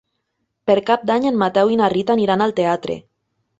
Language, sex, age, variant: Catalan, female, 19-29, Nord-Occidental